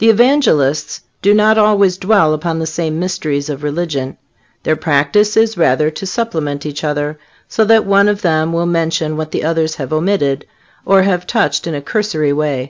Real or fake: real